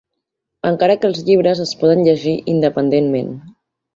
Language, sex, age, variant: Catalan, female, 19-29, Central